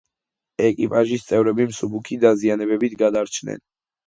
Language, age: Georgian, under 19